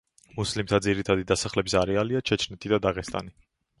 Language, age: Georgian, under 19